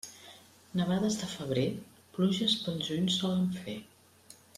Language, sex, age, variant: Catalan, female, 50-59, Central